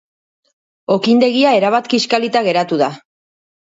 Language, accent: Basque, Mendebalekoa (Araba, Bizkaia, Gipuzkoako mendebaleko herri batzuk)